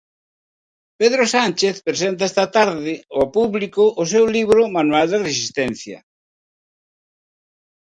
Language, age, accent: Galician, 60-69, Normativo (estándar)